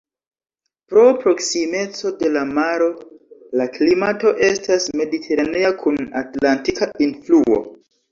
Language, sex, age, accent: Esperanto, male, 19-29, Internacia